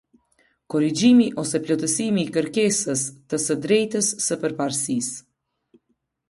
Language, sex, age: Albanian, female, 30-39